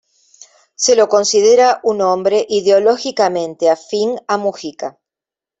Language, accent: Spanish, Rioplatense: Argentina, Uruguay, este de Bolivia, Paraguay